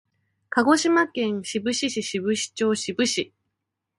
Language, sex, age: Japanese, female, 19-29